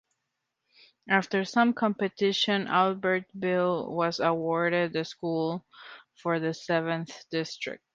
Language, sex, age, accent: English, female, 30-39, United States English